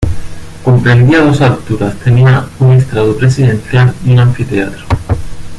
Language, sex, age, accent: Spanish, male, 40-49, España: Sur peninsular (Andalucia, Extremadura, Murcia)